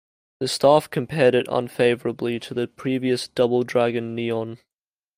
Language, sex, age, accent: English, male, 19-29, Australian English